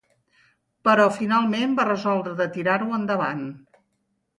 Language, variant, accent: Catalan, Central, central